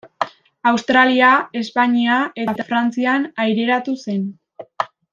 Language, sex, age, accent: Basque, female, under 19, Mendebalekoa (Araba, Bizkaia, Gipuzkoako mendebaleko herri batzuk)